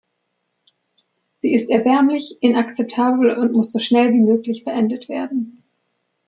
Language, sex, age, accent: German, female, 19-29, Deutschland Deutsch